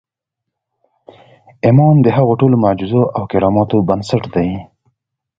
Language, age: Pashto, 19-29